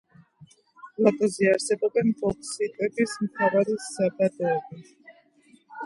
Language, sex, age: Georgian, female, under 19